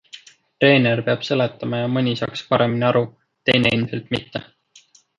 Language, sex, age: Estonian, male, 19-29